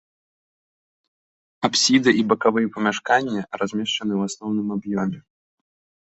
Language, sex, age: Belarusian, male, 30-39